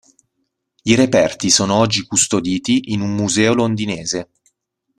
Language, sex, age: Italian, male, 30-39